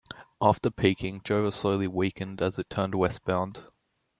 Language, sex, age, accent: English, male, under 19, Australian English